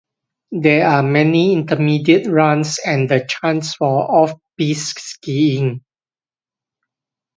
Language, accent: English, Singaporean English